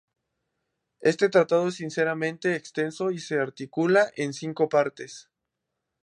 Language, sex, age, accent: Spanish, male, 19-29, México